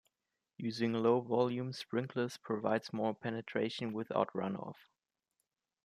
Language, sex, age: English, male, 19-29